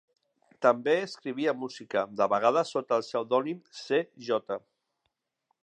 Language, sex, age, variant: Catalan, male, 40-49, Central